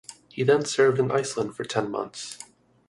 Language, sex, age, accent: English, male, 19-29, United States English